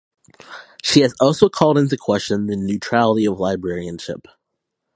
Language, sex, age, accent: English, male, under 19, United States English